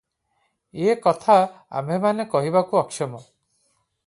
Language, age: Odia, 40-49